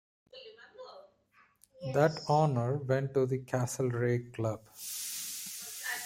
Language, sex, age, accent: English, male, 30-39, India and South Asia (India, Pakistan, Sri Lanka)